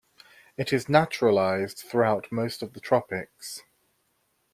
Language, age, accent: English, 19-29, England English